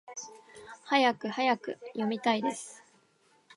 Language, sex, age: Japanese, female, 19-29